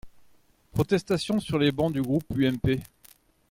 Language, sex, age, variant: French, male, 40-49, Français de métropole